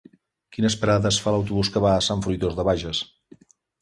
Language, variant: Catalan, Central